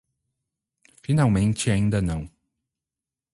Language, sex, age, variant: Portuguese, male, 30-39, Portuguese (Brasil)